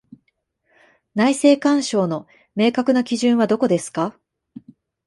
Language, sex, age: Japanese, female, 30-39